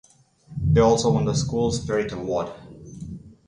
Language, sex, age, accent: English, male, 30-39, United States English; India and South Asia (India, Pakistan, Sri Lanka)